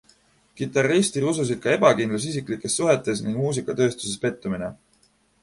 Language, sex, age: Estonian, male, 19-29